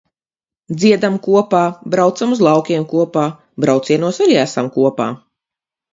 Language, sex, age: Latvian, female, 50-59